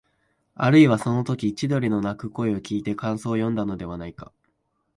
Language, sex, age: Japanese, male, 19-29